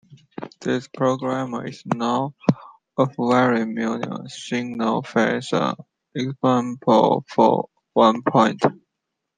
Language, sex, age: English, male, 19-29